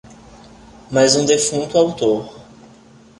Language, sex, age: Portuguese, male, 30-39